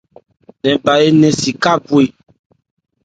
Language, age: Ebrié, 19-29